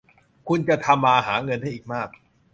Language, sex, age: Thai, male, 19-29